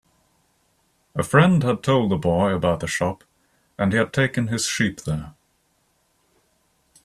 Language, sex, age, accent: English, male, 19-29, England English